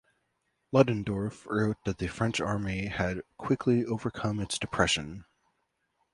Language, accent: English, United States English